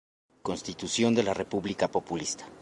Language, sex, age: Spanish, male, 30-39